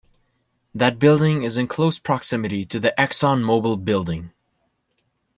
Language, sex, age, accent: English, male, under 19, United States English